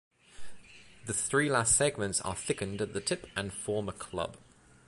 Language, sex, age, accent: English, male, 30-39, England English